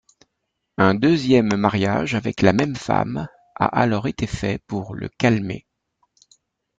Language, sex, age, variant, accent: French, male, 60-69, Français d'Europe, Français de Belgique